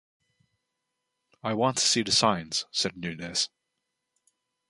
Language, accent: English, England English